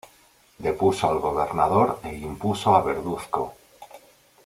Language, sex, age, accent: Spanish, male, 40-49, España: Norte peninsular (Asturias, Castilla y León, Cantabria, País Vasco, Navarra, Aragón, La Rioja, Guadalajara, Cuenca)